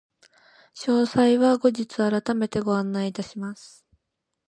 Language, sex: Japanese, female